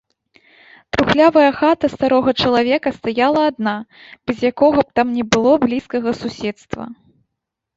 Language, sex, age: Belarusian, female, 19-29